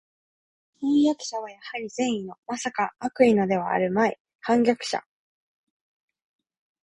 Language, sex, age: Japanese, female, 19-29